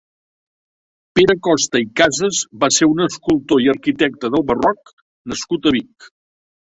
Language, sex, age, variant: Catalan, male, 60-69, Central